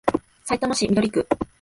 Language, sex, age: Japanese, female, 19-29